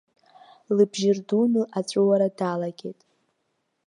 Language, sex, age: Abkhazian, female, 19-29